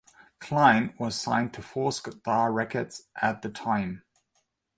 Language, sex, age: English, male, 50-59